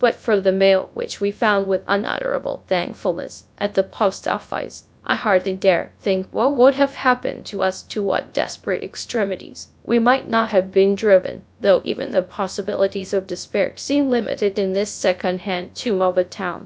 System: TTS, GradTTS